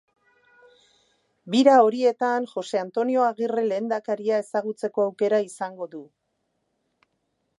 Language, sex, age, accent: Basque, female, 50-59, Erdialdekoa edo Nafarra (Gipuzkoa, Nafarroa)